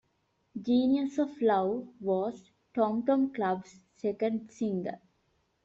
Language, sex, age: English, female, 19-29